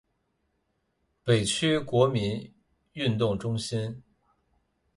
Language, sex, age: Chinese, male, 19-29